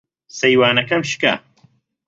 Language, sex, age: Central Kurdish, male, 50-59